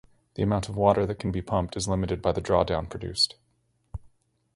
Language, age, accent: English, 30-39, Canadian English